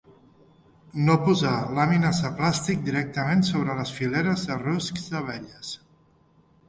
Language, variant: Catalan, Central